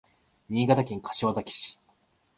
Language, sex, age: Japanese, male, 19-29